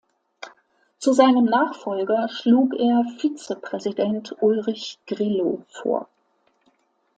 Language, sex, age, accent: German, female, 60-69, Deutschland Deutsch